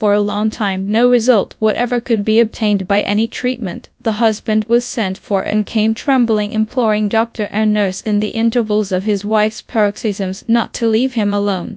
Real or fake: fake